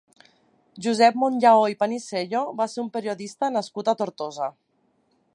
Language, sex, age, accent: Catalan, female, 30-39, valencià